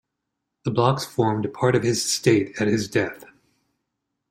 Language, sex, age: English, male, 60-69